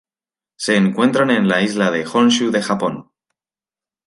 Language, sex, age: Spanish, male, 19-29